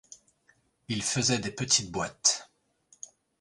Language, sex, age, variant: French, male, 30-39, Français de métropole